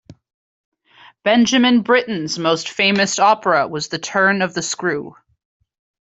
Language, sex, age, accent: English, female, 19-29, Canadian English